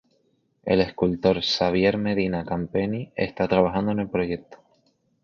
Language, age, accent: Spanish, 19-29, España: Islas Canarias